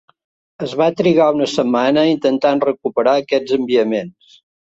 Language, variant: Catalan, Central